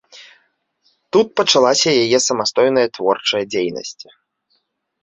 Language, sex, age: Belarusian, male, 19-29